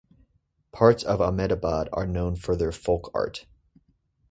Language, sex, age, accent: English, male, 19-29, United States English